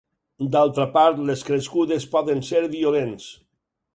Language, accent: Catalan, valencià